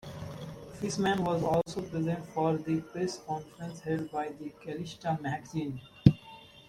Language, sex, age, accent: English, male, 19-29, India and South Asia (India, Pakistan, Sri Lanka)